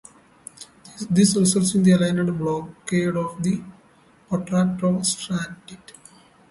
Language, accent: English, United States English